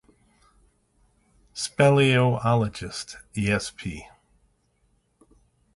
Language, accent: English, United States English